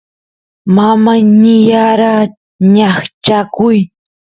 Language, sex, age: Santiago del Estero Quichua, female, 19-29